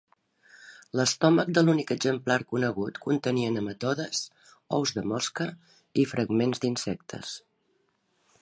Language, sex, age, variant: Catalan, female, 50-59, Nord-Occidental